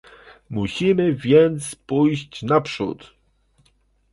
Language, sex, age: Polish, male, 30-39